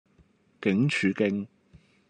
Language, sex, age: Cantonese, male, 19-29